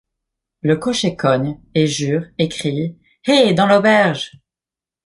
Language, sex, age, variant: French, male, under 19, Français de métropole